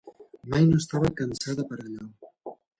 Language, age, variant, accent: Catalan, 30-39, Central, central